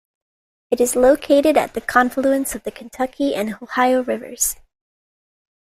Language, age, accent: English, 19-29, United States English